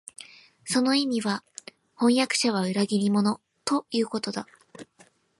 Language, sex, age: Japanese, female, 19-29